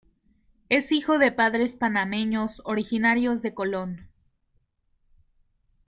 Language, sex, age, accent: Spanish, female, 19-29, México